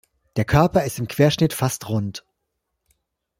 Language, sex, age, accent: German, male, 40-49, Deutschland Deutsch